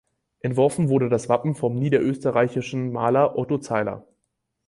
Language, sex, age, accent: German, male, 19-29, Deutschland Deutsch